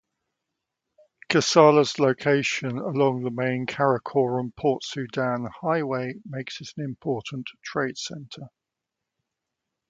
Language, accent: English, England English